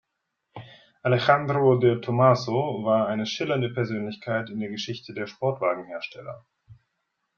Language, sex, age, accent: German, male, 30-39, Deutschland Deutsch